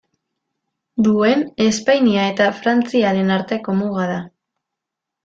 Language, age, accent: Basque, 19-29, Erdialdekoa edo Nafarra (Gipuzkoa, Nafarroa)